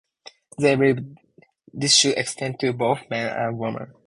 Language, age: English, 19-29